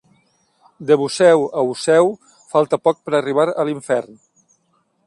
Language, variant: Catalan, Central